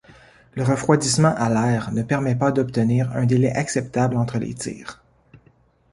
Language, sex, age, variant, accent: French, male, 40-49, Français d'Amérique du Nord, Français du Canada